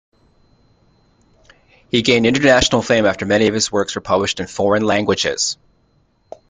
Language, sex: English, male